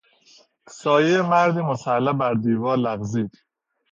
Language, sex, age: Persian, male, 30-39